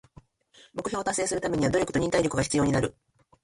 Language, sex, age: Japanese, female, 40-49